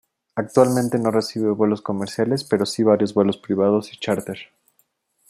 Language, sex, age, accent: Spanish, female, 60-69, México